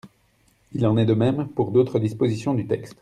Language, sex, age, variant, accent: French, male, 30-39, Français d'Europe, Français de Belgique